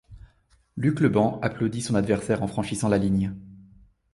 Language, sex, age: French, male, 19-29